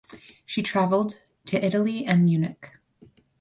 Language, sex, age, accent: English, female, 19-29, United States English